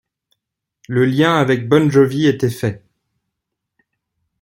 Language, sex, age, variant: French, male, 40-49, Français de métropole